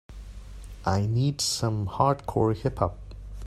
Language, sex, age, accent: English, male, 30-39, Hong Kong English